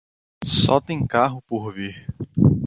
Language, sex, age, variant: Portuguese, male, 30-39, Portuguese (Brasil)